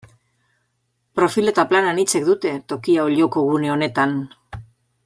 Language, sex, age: Basque, female, 60-69